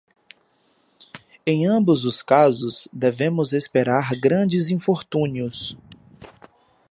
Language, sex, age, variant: Portuguese, male, 19-29, Portuguese (Brasil)